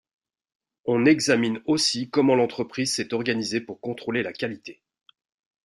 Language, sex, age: French, male, 40-49